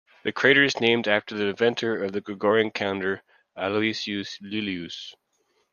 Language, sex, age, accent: English, male, 30-39, United States English